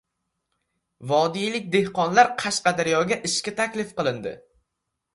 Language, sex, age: Uzbek, male, 19-29